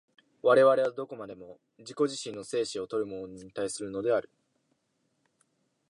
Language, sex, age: Japanese, male, under 19